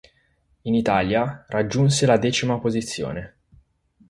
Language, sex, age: Italian, male, 30-39